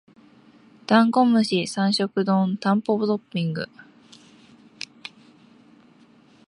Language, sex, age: Japanese, female, 19-29